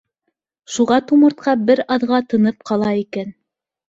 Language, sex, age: Bashkir, female, 19-29